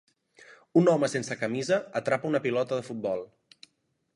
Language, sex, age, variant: Catalan, male, 19-29, Central